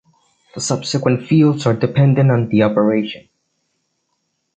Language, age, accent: English, 90+, United States English